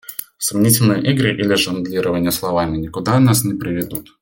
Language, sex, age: Russian, male, under 19